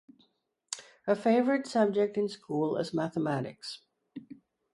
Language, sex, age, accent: English, female, 60-69, Canadian English